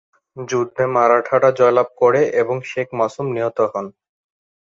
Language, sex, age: Bengali, male, 19-29